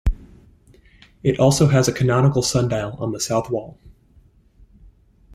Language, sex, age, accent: English, male, 19-29, United States English